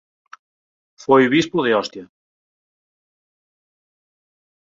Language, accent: Galician, Normativo (estándar)